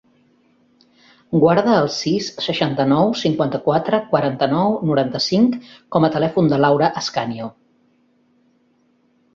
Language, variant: Catalan, Central